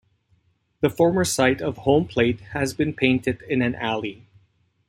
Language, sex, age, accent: English, male, 40-49, Canadian English